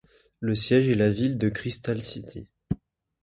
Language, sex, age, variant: French, male, 19-29, Français de métropole